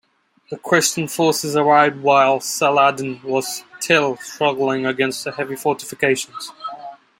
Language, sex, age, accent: English, male, 19-29, India and South Asia (India, Pakistan, Sri Lanka)